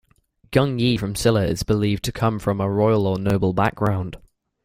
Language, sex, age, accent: English, male, 19-29, England English